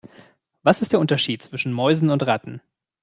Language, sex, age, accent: German, male, 19-29, Deutschland Deutsch